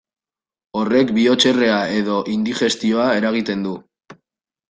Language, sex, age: Basque, male, 19-29